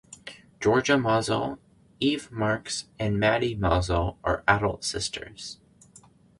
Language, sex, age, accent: English, male, under 19, Canadian English